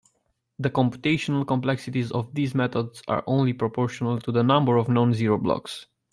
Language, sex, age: English, male, 19-29